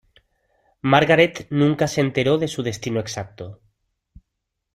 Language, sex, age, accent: Spanish, male, 30-39, España: Sur peninsular (Andalucia, Extremadura, Murcia)